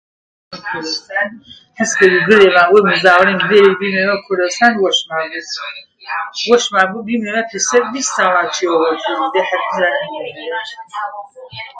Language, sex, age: Gurani, female, 70-79